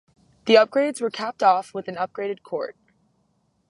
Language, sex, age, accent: English, female, under 19, United States English